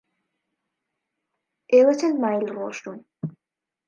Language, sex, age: Central Kurdish, female, under 19